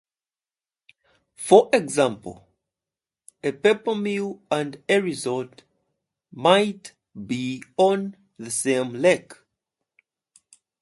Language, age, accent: English, 19-29, United States English; England English